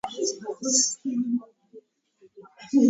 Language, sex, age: Georgian, female, under 19